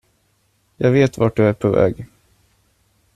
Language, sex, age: Swedish, male, 19-29